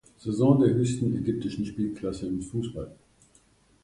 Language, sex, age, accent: German, male, 50-59, Deutschland Deutsch